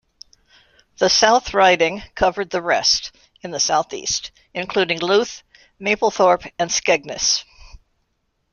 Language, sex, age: English, female, 70-79